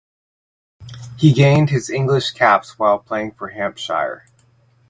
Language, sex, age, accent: English, male, 40-49, United States English